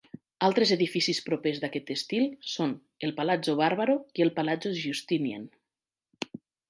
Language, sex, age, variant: Catalan, female, 40-49, Nord-Occidental